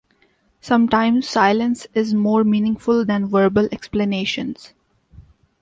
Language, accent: English, India and South Asia (India, Pakistan, Sri Lanka)